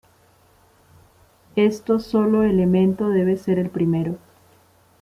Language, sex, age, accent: Spanish, female, 40-49, Andino-Pacífico: Colombia, Perú, Ecuador, oeste de Bolivia y Venezuela andina